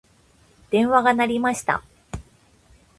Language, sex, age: Japanese, female, 30-39